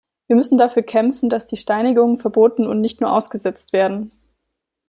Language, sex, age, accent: German, female, 19-29, Deutschland Deutsch